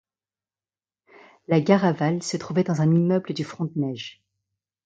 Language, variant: French, Français de métropole